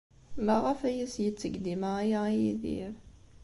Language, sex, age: Kabyle, female, 19-29